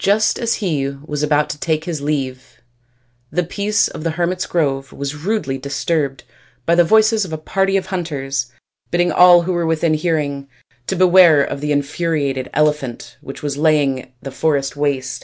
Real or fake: real